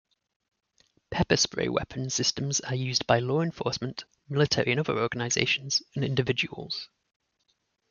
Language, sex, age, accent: English, male, 30-39, England English